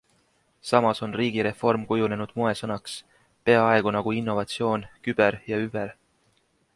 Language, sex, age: Estonian, male, 19-29